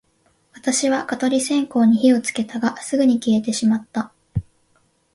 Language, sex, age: Japanese, female, 19-29